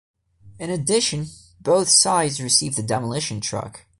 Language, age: English, under 19